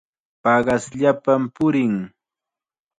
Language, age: Chiquián Ancash Quechua, 19-29